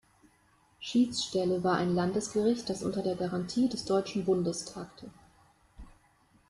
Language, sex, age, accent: German, female, 19-29, Deutschland Deutsch